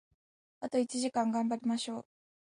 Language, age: Japanese, 19-29